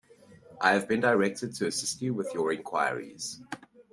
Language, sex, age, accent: English, male, 30-39, Southern African (South Africa, Zimbabwe, Namibia)